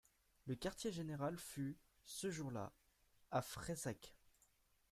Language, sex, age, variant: French, male, under 19, Français de métropole